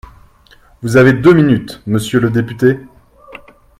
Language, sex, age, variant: French, male, 19-29, Français de métropole